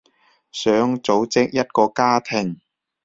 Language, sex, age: Cantonese, male, 30-39